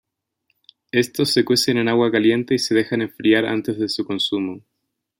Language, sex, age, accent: Spanish, male, 19-29, Chileno: Chile, Cuyo